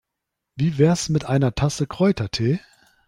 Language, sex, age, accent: German, male, 30-39, Deutschland Deutsch